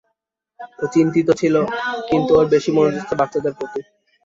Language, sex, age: Bengali, male, under 19